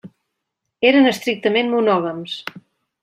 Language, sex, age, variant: Catalan, female, 50-59, Central